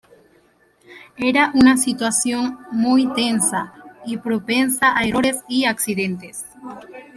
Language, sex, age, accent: Spanish, female, 19-29, Caribe: Cuba, Venezuela, Puerto Rico, República Dominicana, Panamá, Colombia caribeña, México caribeño, Costa del golfo de México